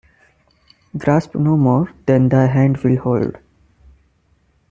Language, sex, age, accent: English, male, 19-29, India and South Asia (India, Pakistan, Sri Lanka)